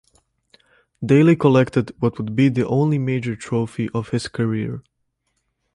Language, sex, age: English, male, under 19